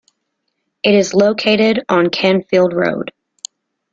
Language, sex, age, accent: English, female, 30-39, United States English